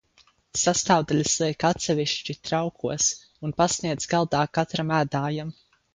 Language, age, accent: Latvian, under 19, Vidzemes